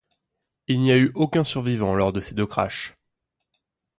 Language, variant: French, Français de métropole